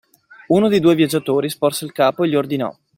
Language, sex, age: Italian, male, 30-39